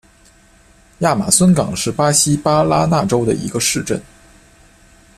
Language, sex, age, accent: Chinese, male, 19-29, 出生地：河南省